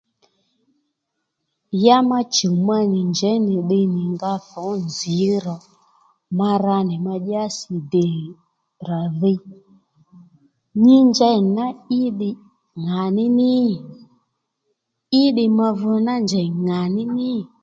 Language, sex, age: Lendu, female, 30-39